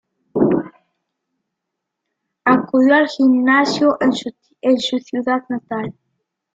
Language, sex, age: Spanish, female, 30-39